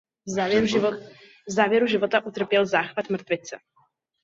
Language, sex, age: Czech, male, 19-29